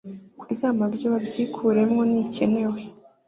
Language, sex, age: Kinyarwanda, female, 19-29